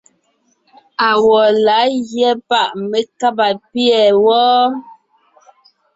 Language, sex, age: Ngiemboon, female, 30-39